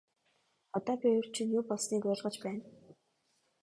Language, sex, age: Mongolian, female, 19-29